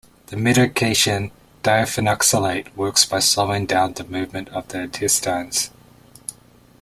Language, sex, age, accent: English, male, 30-39, New Zealand English